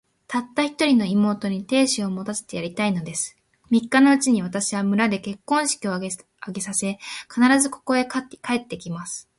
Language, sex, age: Japanese, female, under 19